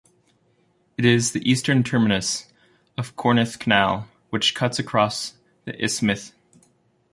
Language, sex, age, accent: English, male, 19-29, United States English